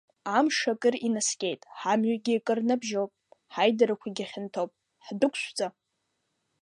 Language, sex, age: Abkhazian, female, under 19